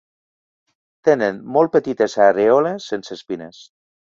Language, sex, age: Catalan, male, 50-59